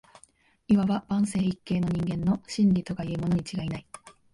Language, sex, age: Japanese, female, 19-29